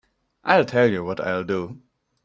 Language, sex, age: English, male, 19-29